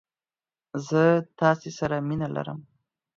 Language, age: Pashto, 19-29